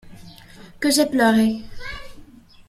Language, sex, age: French, female, under 19